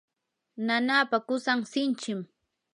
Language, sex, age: Yanahuanca Pasco Quechua, female, 19-29